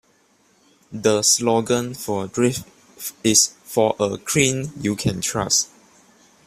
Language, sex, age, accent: English, male, 19-29, Malaysian English